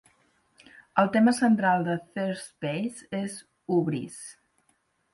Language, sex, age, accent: Catalan, female, 30-39, gironí